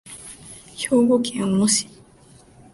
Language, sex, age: Japanese, female, 19-29